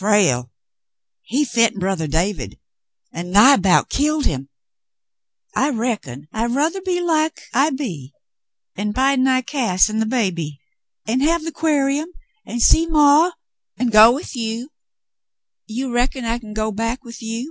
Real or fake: real